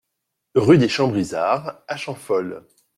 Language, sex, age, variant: French, male, 40-49, Français de métropole